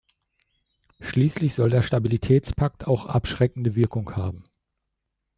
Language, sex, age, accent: German, male, 40-49, Deutschland Deutsch